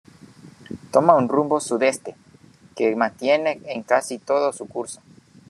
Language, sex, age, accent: Spanish, male, 19-29, América central